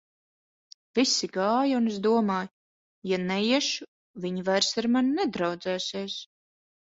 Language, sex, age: Latvian, female, 30-39